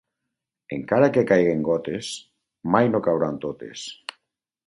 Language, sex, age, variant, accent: Catalan, male, 50-59, Valencià meridional, valencià